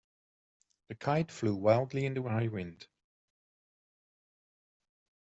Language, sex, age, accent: English, male, 40-49, England English